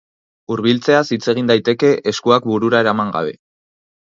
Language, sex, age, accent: Basque, male, 19-29, Erdialdekoa edo Nafarra (Gipuzkoa, Nafarroa)